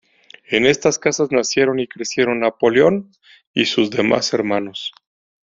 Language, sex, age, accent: Spanish, male, 40-49, México